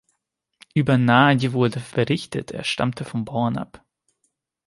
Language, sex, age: German, male, 19-29